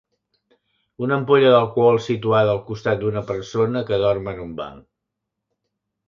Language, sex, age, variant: Catalan, male, 60-69, Central